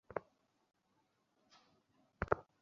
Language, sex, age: Bengali, male, 19-29